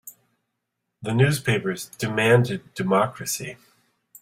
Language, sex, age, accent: English, male, 50-59, United States English